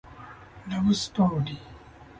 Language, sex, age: Japanese, male, 30-39